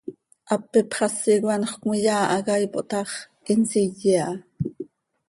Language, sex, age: Seri, female, 40-49